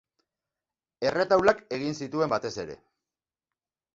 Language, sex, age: Basque, male, 40-49